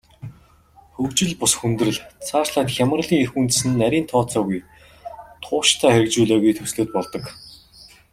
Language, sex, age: Mongolian, male, 30-39